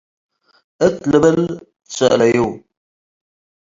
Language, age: Tigre, 30-39